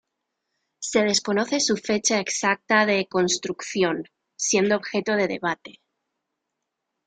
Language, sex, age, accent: Spanish, female, 19-29, España: Centro-Sur peninsular (Madrid, Toledo, Castilla-La Mancha)